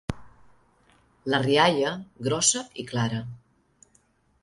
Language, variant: Catalan, Central